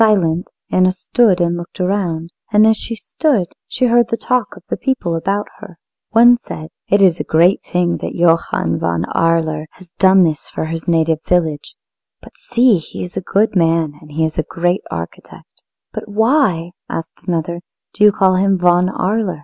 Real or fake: real